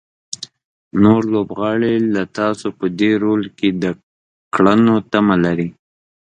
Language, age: Pashto, 19-29